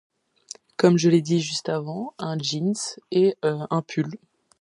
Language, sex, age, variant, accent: French, female, 30-39, Français de métropole, Français de l'est de la France